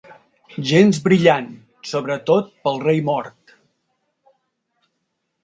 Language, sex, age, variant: Catalan, male, 70-79, Central